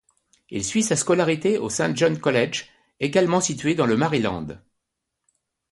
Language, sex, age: French, male, 60-69